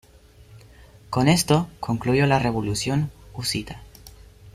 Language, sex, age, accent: Spanish, male, under 19, Caribe: Cuba, Venezuela, Puerto Rico, República Dominicana, Panamá, Colombia caribeña, México caribeño, Costa del golfo de México